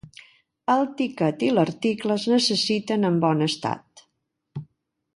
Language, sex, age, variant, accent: Catalan, female, 60-69, Balear, balear; central